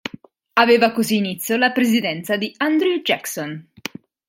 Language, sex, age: Italian, female, 30-39